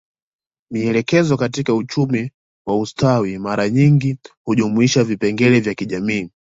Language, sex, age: Swahili, male, 19-29